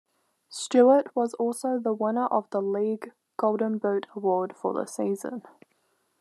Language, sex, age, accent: English, female, 19-29, New Zealand English